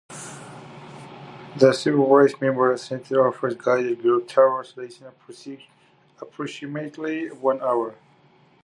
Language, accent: English, United States English